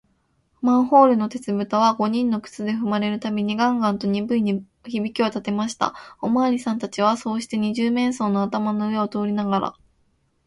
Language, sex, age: Japanese, female, 19-29